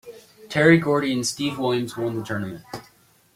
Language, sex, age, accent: English, male, under 19, United States English